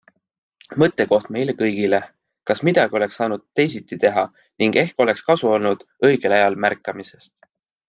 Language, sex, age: Estonian, male, 19-29